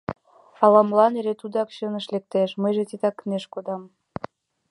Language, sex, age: Mari, female, under 19